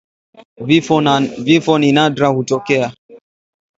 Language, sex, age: Swahili, male, 19-29